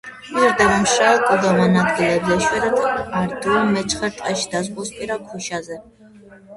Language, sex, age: Georgian, female, under 19